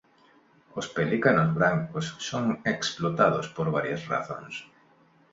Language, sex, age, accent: Galician, male, 40-49, Neofalante